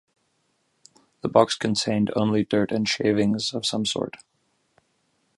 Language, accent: English, United States English